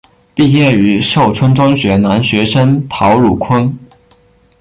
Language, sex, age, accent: Chinese, male, 19-29, 出生地：福建省